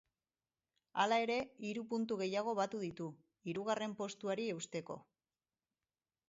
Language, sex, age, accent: Basque, female, 40-49, Erdialdekoa edo Nafarra (Gipuzkoa, Nafarroa)